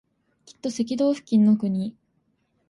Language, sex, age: Japanese, female, 19-29